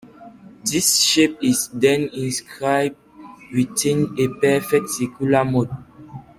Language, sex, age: English, female, 30-39